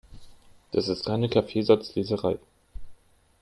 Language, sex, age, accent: German, male, under 19, Deutschland Deutsch